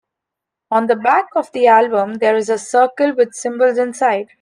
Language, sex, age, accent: English, female, 19-29, India and South Asia (India, Pakistan, Sri Lanka)